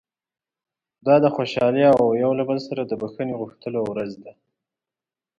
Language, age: Pashto, 19-29